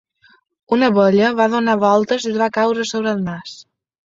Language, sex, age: Catalan, female, under 19